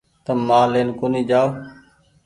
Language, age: Goaria, 19-29